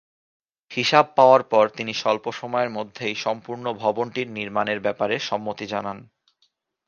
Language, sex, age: Bengali, male, 19-29